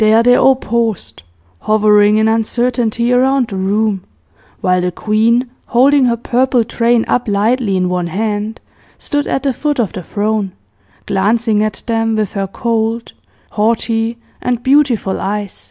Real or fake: real